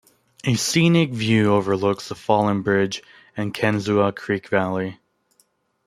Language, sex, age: English, male, under 19